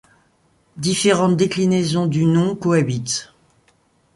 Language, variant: French, Français de métropole